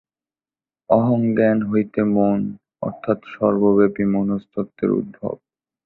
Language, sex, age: Bengali, male, 19-29